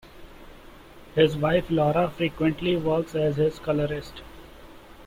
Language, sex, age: English, male, 19-29